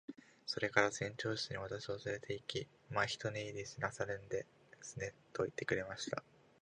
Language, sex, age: Japanese, male, 19-29